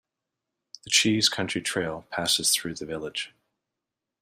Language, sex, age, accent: English, male, 40-49, Canadian English